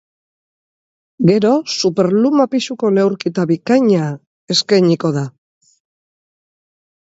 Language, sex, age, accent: Basque, female, 60-69, Mendebalekoa (Araba, Bizkaia, Gipuzkoako mendebaleko herri batzuk)